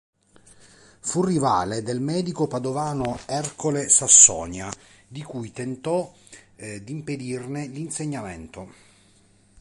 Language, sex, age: Italian, male, 40-49